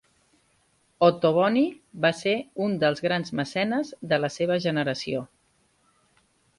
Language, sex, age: Catalan, female, 40-49